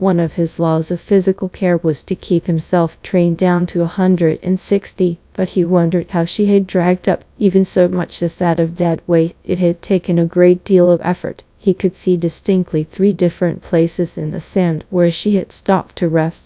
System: TTS, GradTTS